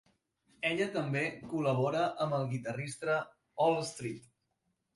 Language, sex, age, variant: Catalan, male, 19-29, Central